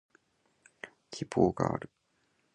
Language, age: Japanese, 19-29